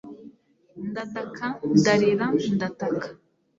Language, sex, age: Kinyarwanda, female, 19-29